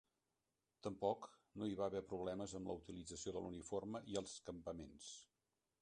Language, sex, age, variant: Catalan, male, 60-69, Central